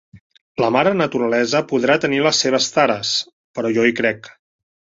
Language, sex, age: Catalan, male, 50-59